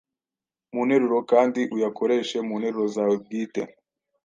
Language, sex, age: Kinyarwanda, male, 19-29